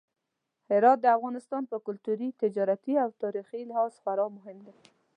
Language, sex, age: Pashto, female, 19-29